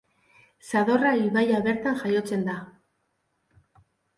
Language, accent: Basque, Mendebalekoa (Araba, Bizkaia, Gipuzkoako mendebaleko herri batzuk)